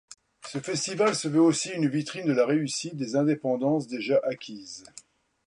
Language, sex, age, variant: French, male, 60-69, Français de métropole